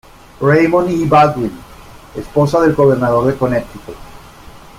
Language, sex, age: Spanish, male, 50-59